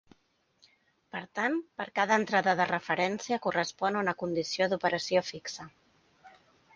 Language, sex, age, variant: Catalan, female, 40-49, Central